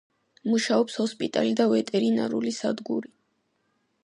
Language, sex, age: Georgian, female, under 19